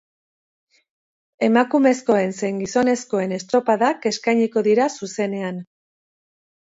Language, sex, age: Basque, female, 50-59